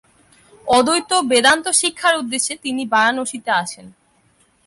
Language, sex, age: Bengali, female, under 19